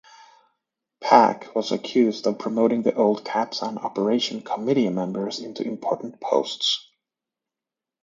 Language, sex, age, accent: English, male, 30-39, United States English